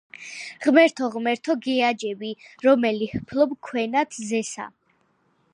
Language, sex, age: Georgian, female, under 19